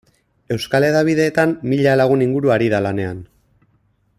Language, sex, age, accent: Basque, male, 30-39, Erdialdekoa edo Nafarra (Gipuzkoa, Nafarroa)